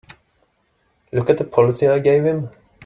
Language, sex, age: English, male, 30-39